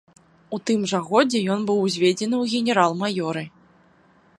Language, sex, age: Belarusian, female, 30-39